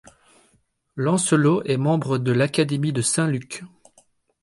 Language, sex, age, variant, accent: French, male, 30-39, Français d'Europe, Français de Belgique